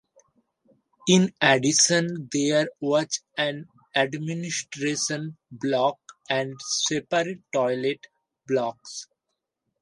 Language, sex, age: English, male, 19-29